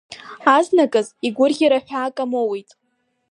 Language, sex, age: Abkhazian, female, under 19